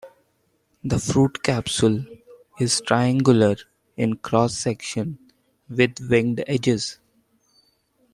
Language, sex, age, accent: English, male, 19-29, India and South Asia (India, Pakistan, Sri Lanka)